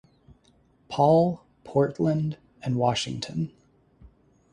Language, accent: English, United States English